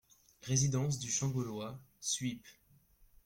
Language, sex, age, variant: French, male, under 19, Français de métropole